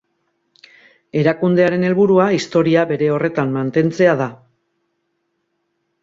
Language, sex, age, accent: Basque, female, 40-49, Mendebalekoa (Araba, Bizkaia, Gipuzkoako mendebaleko herri batzuk)